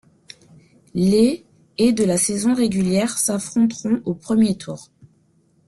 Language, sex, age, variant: French, female, 30-39, Français de métropole